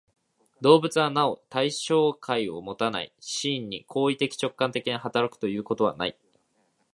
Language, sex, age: Japanese, male, 19-29